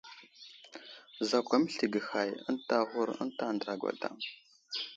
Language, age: Wuzlam, 19-29